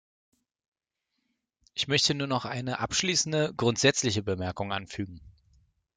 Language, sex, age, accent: German, male, 30-39, Deutschland Deutsch